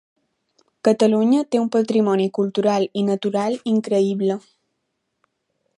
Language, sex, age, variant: Catalan, female, 19-29, Balear